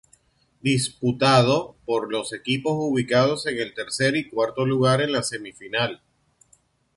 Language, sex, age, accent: Spanish, male, 40-49, Caribe: Cuba, Venezuela, Puerto Rico, República Dominicana, Panamá, Colombia caribeña, México caribeño, Costa del golfo de México